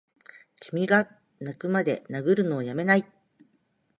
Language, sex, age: Japanese, female, 50-59